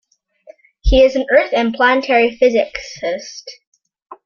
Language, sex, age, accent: English, female, under 19, Canadian English